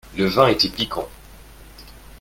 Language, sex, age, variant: French, male, 30-39, Français de métropole